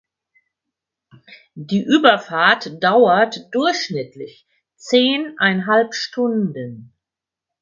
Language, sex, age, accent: German, female, 60-69, Deutschland Deutsch